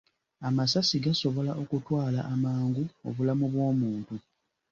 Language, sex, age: Ganda, male, 19-29